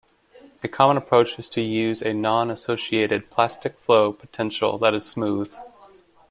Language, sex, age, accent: English, male, 30-39, United States English